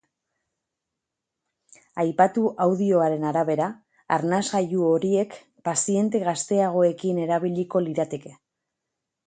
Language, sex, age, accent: Basque, female, 30-39, Mendebalekoa (Araba, Bizkaia, Gipuzkoako mendebaleko herri batzuk)